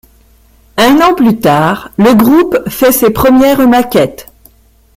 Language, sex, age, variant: French, female, 50-59, Français de métropole